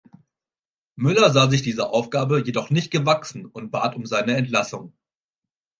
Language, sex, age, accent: German, male, 19-29, Deutschland Deutsch